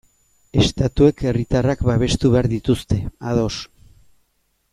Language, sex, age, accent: Basque, male, 50-59, Erdialdekoa edo Nafarra (Gipuzkoa, Nafarroa)